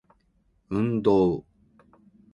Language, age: Japanese, 40-49